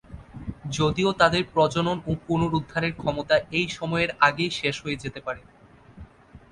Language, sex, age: Bengali, male, 19-29